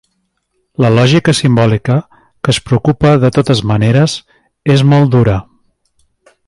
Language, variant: Catalan, Central